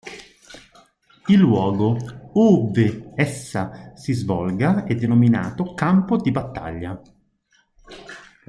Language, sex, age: Italian, male, 50-59